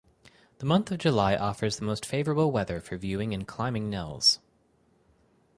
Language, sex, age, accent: English, male, 30-39, United States English